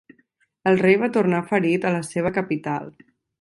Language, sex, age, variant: Catalan, female, 19-29, Central